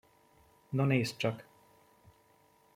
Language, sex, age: Hungarian, male, 19-29